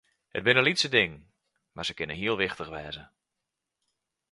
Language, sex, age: Western Frisian, male, 40-49